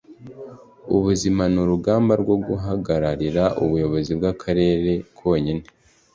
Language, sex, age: Kinyarwanda, male, 19-29